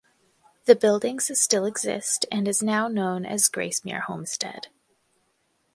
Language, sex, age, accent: English, female, 19-29, United States English